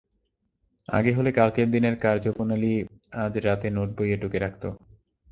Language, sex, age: Bengali, male, 19-29